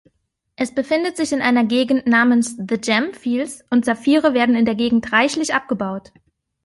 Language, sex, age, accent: German, female, 30-39, Deutschland Deutsch